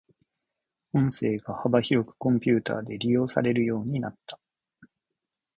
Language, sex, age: Japanese, male, 30-39